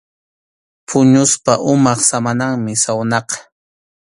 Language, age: Arequipa-La Unión Quechua, 30-39